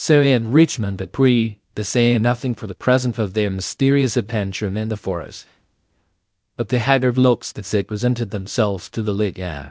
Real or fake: fake